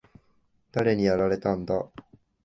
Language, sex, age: Japanese, male, 19-29